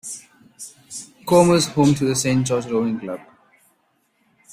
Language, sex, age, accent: English, male, 19-29, India and South Asia (India, Pakistan, Sri Lanka)